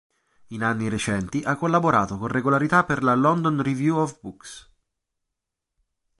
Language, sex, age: Italian, male, 30-39